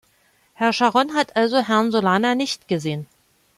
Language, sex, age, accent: German, female, 50-59, Deutschland Deutsch